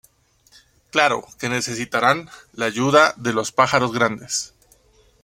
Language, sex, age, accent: Spanish, male, 19-29, Andino-Pacífico: Colombia, Perú, Ecuador, oeste de Bolivia y Venezuela andina